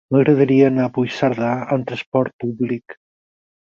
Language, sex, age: Catalan, male, 50-59